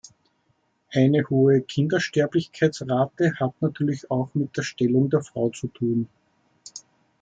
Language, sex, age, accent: German, male, 40-49, Österreichisches Deutsch